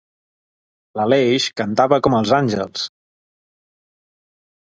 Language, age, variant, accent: Catalan, 30-39, Central, central